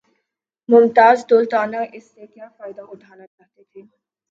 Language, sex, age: Urdu, female, 19-29